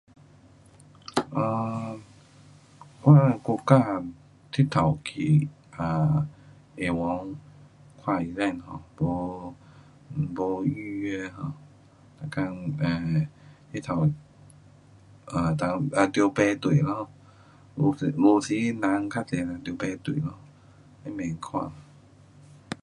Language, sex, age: Pu-Xian Chinese, male, 40-49